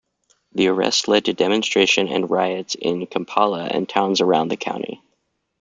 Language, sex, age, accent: English, male, 19-29, United States English